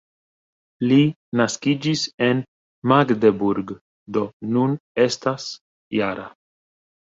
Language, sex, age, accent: Esperanto, male, 30-39, Internacia